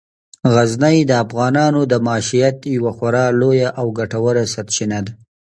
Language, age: Pashto, 30-39